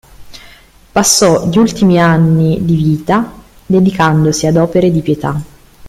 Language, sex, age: Italian, female, 30-39